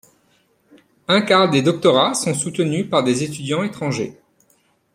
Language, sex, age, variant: French, male, 40-49, Français de métropole